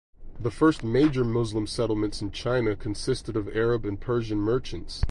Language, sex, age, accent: English, male, 40-49, United States English